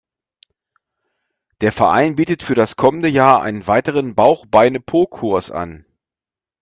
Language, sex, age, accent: German, male, 40-49, Deutschland Deutsch